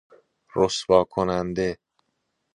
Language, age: Persian, 30-39